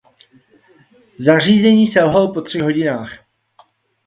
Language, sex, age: Czech, male, 40-49